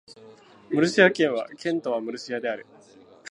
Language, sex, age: Japanese, male, 19-29